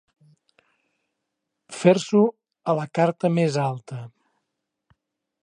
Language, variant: Catalan, Central